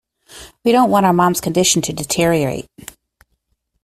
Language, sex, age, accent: English, female, 40-49, United States English